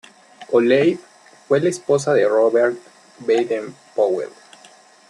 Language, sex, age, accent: Spanish, male, under 19, Andino-Pacífico: Colombia, Perú, Ecuador, oeste de Bolivia y Venezuela andina